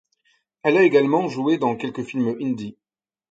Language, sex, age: French, male, 30-39